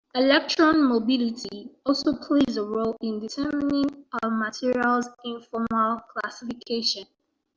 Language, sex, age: English, female, 19-29